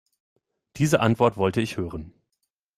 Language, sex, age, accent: German, male, 30-39, Deutschland Deutsch